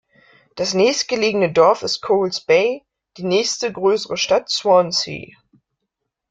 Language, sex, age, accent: German, female, 19-29, Deutschland Deutsch